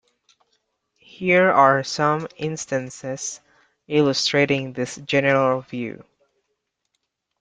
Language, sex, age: English, male, 19-29